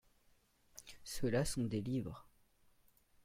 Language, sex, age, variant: French, male, under 19, Français de métropole